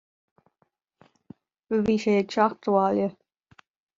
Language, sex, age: Irish, female, 19-29